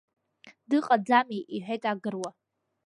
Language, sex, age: Abkhazian, female, under 19